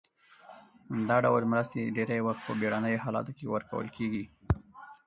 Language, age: Pashto, 19-29